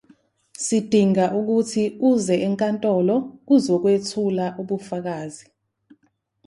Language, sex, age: Zulu, female, 19-29